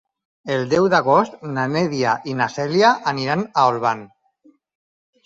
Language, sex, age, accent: Catalan, male, 40-49, valencià